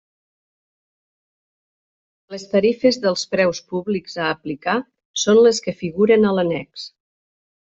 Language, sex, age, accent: Catalan, female, 50-59, valencià